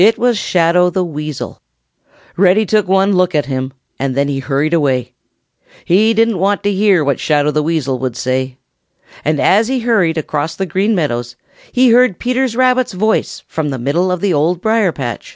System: none